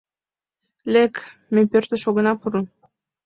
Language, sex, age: Mari, female, 19-29